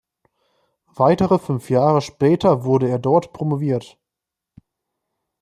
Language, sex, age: German, male, 19-29